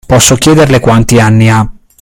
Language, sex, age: Italian, male, 30-39